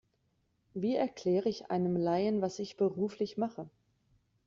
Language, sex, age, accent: German, female, 30-39, Deutschland Deutsch